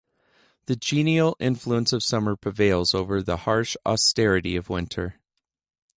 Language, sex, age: English, male, 30-39